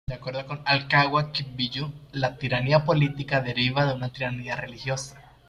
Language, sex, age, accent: Spanish, male, under 19, Caribe: Cuba, Venezuela, Puerto Rico, República Dominicana, Panamá, Colombia caribeña, México caribeño, Costa del golfo de México